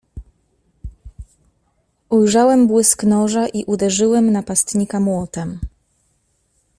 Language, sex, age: Polish, female, 30-39